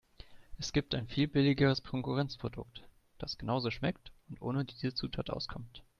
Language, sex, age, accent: German, male, 19-29, Deutschland Deutsch